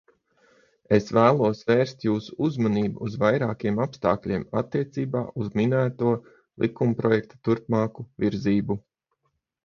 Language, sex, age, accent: Latvian, male, 30-39, Dzimtā valoda